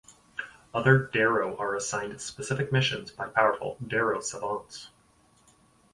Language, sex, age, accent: English, male, 30-39, Canadian English